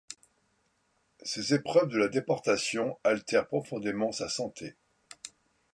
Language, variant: French, Français de métropole